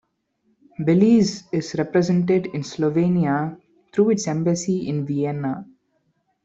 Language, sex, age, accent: English, male, 19-29, India and South Asia (India, Pakistan, Sri Lanka)